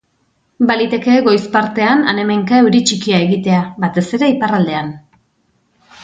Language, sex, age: Basque, female, 40-49